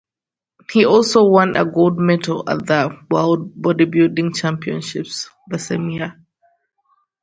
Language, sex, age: English, female, 19-29